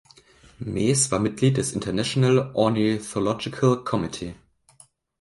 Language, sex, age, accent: German, male, under 19, Deutschland Deutsch